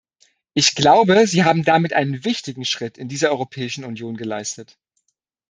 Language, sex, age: German, male, 30-39